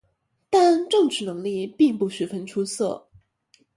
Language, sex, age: Chinese, female, 19-29